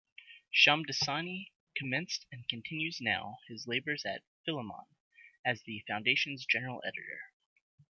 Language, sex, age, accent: English, male, 30-39, United States English